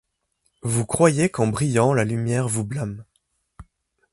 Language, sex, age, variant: French, male, 30-39, Français de métropole